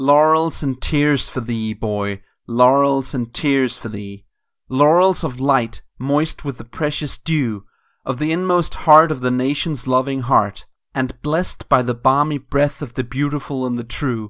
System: none